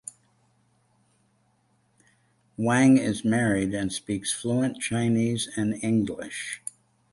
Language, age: English, 70-79